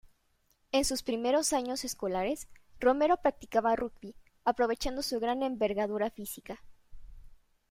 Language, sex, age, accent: Spanish, female, 19-29, México